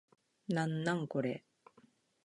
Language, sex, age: Japanese, female, 50-59